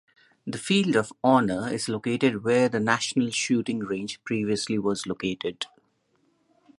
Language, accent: English, India and South Asia (India, Pakistan, Sri Lanka)